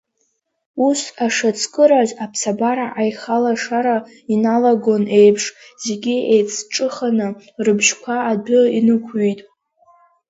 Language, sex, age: Abkhazian, female, under 19